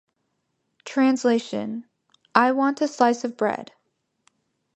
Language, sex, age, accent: English, female, under 19, United States English